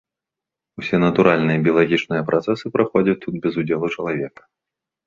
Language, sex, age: Belarusian, male, 30-39